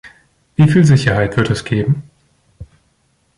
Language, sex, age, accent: German, male, 19-29, Deutschland Deutsch